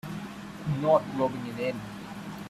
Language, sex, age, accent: English, male, 19-29, India and South Asia (India, Pakistan, Sri Lanka)